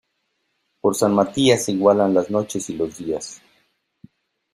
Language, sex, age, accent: Spanish, male, 50-59, México